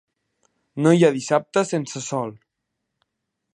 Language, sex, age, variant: Catalan, male, under 19, Central